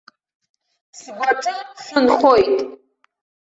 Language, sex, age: Abkhazian, female, under 19